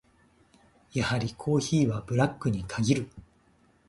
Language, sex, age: Japanese, male, 50-59